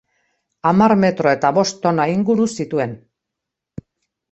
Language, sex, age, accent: Basque, female, 60-69, Mendebalekoa (Araba, Bizkaia, Gipuzkoako mendebaleko herri batzuk)